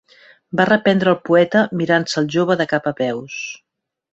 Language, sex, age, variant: Catalan, female, 50-59, Central